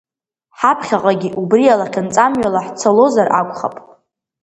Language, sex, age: Abkhazian, female, under 19